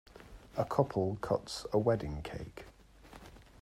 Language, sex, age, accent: English, male, 30-39, England English